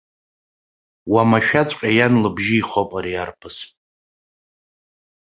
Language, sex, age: Abkhazian, male, 30-39